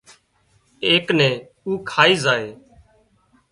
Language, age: Wadiyara Koli, 30-39